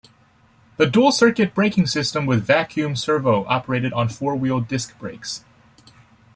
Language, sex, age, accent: English, male, 19-29, United States English